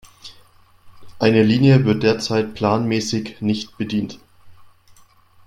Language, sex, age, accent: German, male, 19-29, Deutschland Deutsch